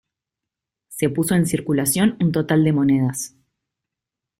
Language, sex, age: Spanish, female, 30-39